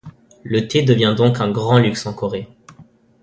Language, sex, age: French, male, under 19